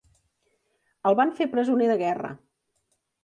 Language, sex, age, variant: Catalan, female, 50-59, Central